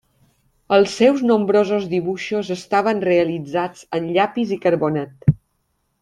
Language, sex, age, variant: Catalan, female, 50-59, Balear